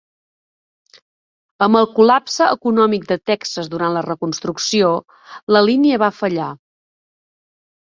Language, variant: Catalan, Septentrional